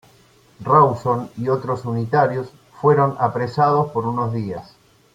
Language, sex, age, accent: Spanish, male, 60-69, Rioplatense: Argentina, Uruguay, este de Bolivia, Paraguay